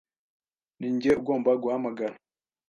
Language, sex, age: Kinyarwanda, male, 19-29